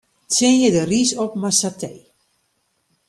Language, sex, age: Western Frisian, female, 50-59